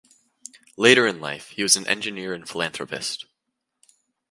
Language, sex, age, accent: English, male, under 19, United States English